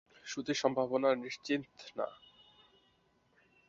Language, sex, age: Bengali, male, 19-29